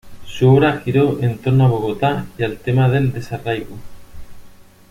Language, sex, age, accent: Spanish, male, 40-49, España: Sur peninsular (Andalucia, Extremadura, Murcia)